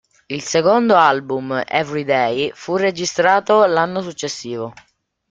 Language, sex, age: Italian, male, under 19